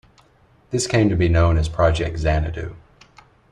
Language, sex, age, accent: English, male, 30-39, United States English